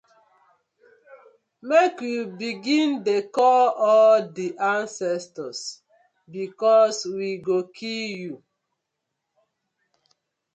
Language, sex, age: Nigerian Pidgin, female, 30-39